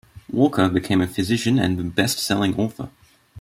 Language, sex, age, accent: English, male, under 19, Australian English